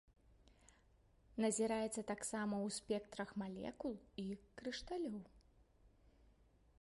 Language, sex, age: Belarusian, female, 19-29